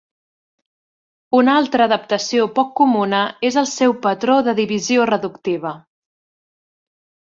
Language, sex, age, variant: Catalan, female, 40-49, Central